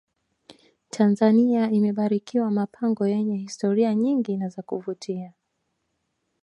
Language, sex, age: Swahili, female, 19-29